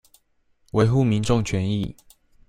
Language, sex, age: Chinese, male, 19-29